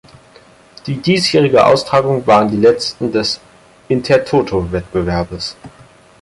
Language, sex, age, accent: German, male, under 19, Deutschland Deutsch